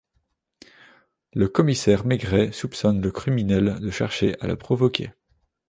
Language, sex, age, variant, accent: French, male, 30-39, Français d'Europe, Français de Belgique